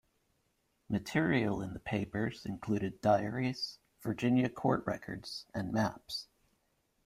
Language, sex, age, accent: English, male, 19-29, United States English